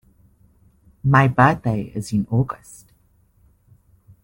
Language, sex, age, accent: English, male, 19-29, Southern African (South Africa, Zimbabwe, Namibia)